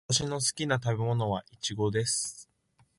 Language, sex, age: Japanese, male, 19-29